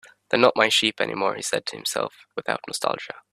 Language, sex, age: English, male, under 19